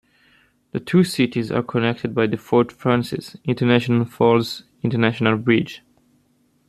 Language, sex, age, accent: English, male, 19-29, United States English